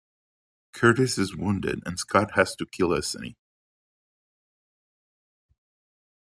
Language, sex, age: English, male, 60-69